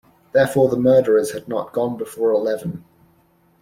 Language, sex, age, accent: English, male, 19-29, England English